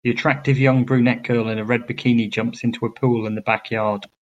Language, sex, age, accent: English, male, 40-49, England English